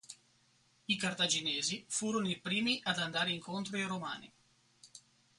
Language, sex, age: Italian, male, 40-49